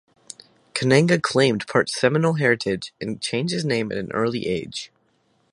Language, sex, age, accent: English, male, under 19, United States English